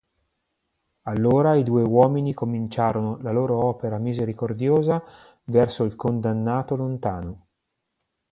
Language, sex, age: Italian, male, 50-59